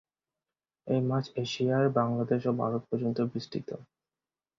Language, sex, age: Bengali, male, 19-29